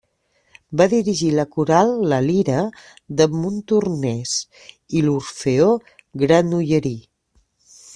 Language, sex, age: Catalan, female, 40-49